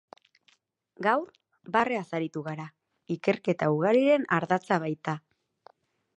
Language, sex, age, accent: Basque, female, 30-39, Erdialdekoa edo Nafarra (Gipuzkoa, Nafarroa)